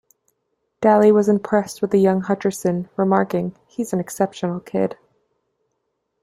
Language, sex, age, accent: English, female, 19-29, United States English